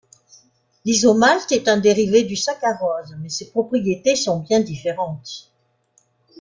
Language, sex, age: French, female, 60-69